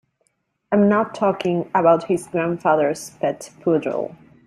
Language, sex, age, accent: English, female, 30-39, Canadian English